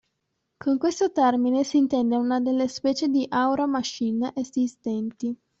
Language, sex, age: Italian, female, 19-29